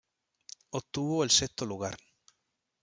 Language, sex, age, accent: Spanish, male, 30-39, España: Sur peninsular (Andalucia, Extremadura, Murcia)